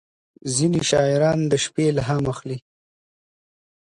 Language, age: Pashto, 30-39